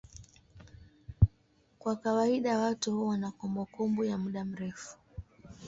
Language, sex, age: Swahili, female, 19-29